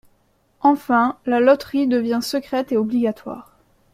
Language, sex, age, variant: French, female, 19-29, Français de métropole